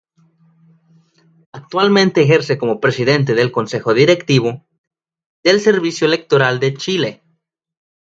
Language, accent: Spanish, México